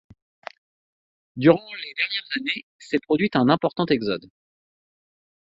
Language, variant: French, Français de métropole